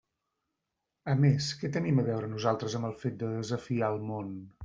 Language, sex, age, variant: Catalan, male, 40-49, Central